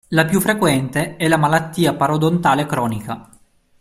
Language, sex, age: Italian, male, 30-39